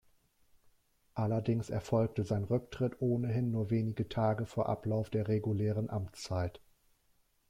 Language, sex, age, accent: German, male, 40-49, Deutschland Deutsch